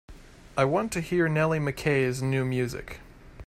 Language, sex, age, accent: English, male, 19-29, United States English